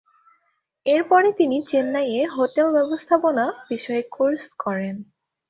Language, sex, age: Bengali, male, under 19